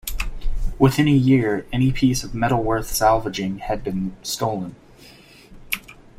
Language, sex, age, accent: English, male, under 19, United States English